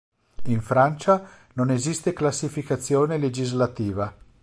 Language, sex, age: Italian, male, 50-59